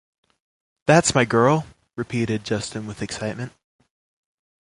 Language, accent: English, United States English